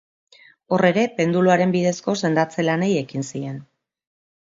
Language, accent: Basque, Mendebalekoa (Araba, Bizkaia, Gipuzkoako mendebaleko herri batzuk)